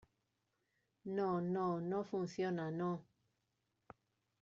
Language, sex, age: Spanish, female, 40-49